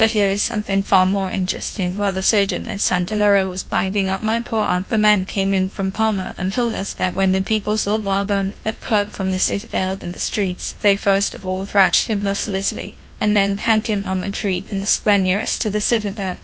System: TTS, GlowTTS